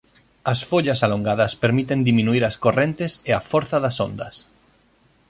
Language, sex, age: Galician, male, 30-39